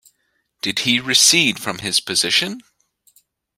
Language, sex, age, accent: English, male, 19-29, United States English